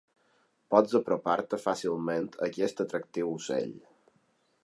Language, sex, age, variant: Catalan, male, 19-29, Balear